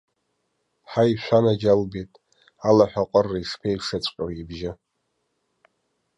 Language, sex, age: Abkhazian, male, 30-39